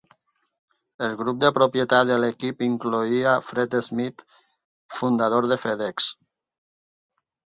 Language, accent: Catalan, valencià